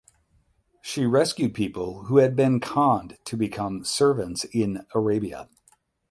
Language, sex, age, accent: English, male, 40-49, United States English; Midwestern